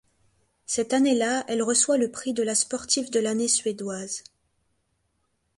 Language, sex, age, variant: French, female, 19-29, Français de métropole